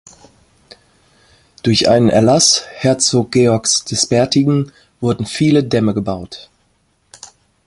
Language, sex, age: German, female, 50-59